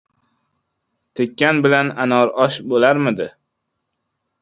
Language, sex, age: Uzbek, male, under 19